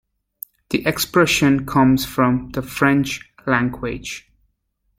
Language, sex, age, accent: English, male, 30-39, United States English